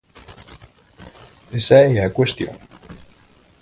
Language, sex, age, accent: Galician, male, 50-59, Normativo (estándar)